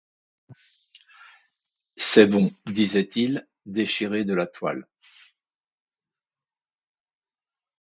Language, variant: French, Français de métropole